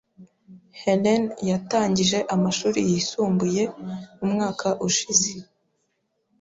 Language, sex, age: Kinyarwanda, female, 19-29